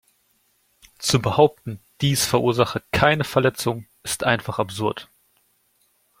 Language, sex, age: German, male, 19-29